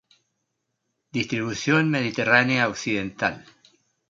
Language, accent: Spanish, Chileno: Chile, Cuyo